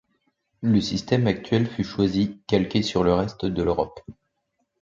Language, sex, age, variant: French, male, 19-29, Français de métropole